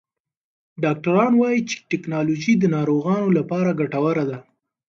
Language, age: Pashto, 19-29